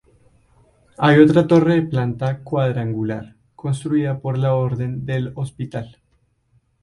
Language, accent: Spanish, Caribe: Cuba, Venezuela, Puerto Rico, República Dominicana, Panamá, Colombia caribeña, México caribeño, Costa del golfo de México